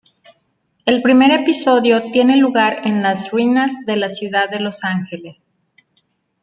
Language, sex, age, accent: Spanish, female, 40-49, México